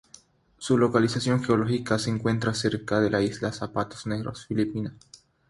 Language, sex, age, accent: Spanish, male, under 19, Andino-Pacífico: Colombia, Perú, Ecuador, oeste de Bolivia y Venezuela andina; Rioplatense: Argentina, Uruguay, este de Bolivia, Paraguay